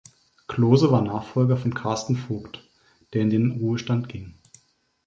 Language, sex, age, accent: German, male, 30-39, Deutschland Deutsch